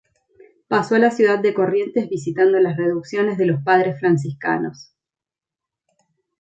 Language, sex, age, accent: Spanish, female, 40-49, Rioplatense: Argentina, Uruguay, este de Bolivia, Paraguay